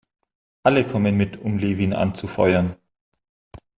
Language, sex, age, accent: German, male, 30-39, Deutschland Deutsch